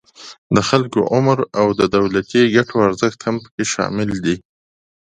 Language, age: Pashto, 30-39